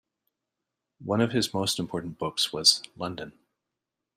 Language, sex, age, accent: English, male, 40-49, Canadian English